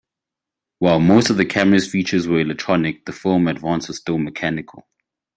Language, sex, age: English, male, 19-29